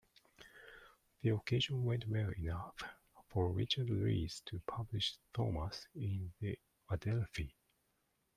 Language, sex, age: English, male, 40-49